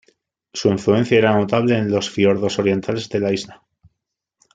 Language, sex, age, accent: Spanish, male, 30-39, España: Sur peninsular (Andalucia, Extremadura, Murcia)